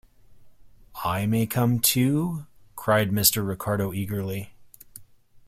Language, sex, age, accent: English, male, 30-39, Canadian English